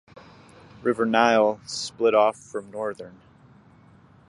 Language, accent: English, United States English